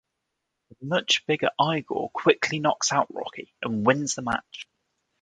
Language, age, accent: English, 19-29, England English